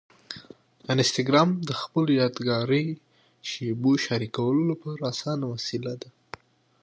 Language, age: Pashto, 19-29